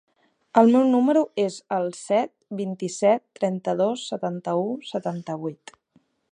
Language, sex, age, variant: Catalan, female, 30-39, Central